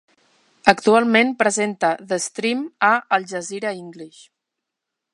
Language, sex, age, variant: Catalan, female, 40-49, Central